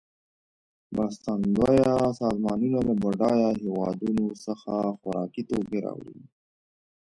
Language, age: Pashto, 19-29